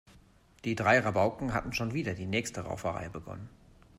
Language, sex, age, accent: German, male, 40-49, Deutschland Deutsch